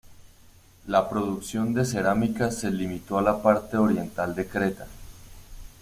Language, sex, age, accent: Spanish, male, 19-29, Andino-Pacífico: Colombia, Perú, Ecuador, oeste de Bolivia y Venezuela andina